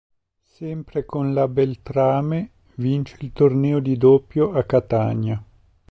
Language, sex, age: Italian, male, 40-49